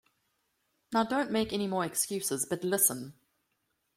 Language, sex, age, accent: English, female, 30-39, Southern African (South Africa, Zimbabwe, Namibia)